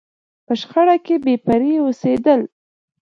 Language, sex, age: Pashto, female, 19-29